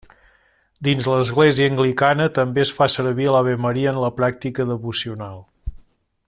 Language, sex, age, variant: Catalan, male, 50-59, Central